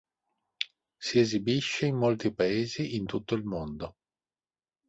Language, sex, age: Italian, male, 40-49